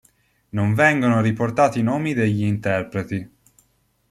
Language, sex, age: Italian, male, 19-29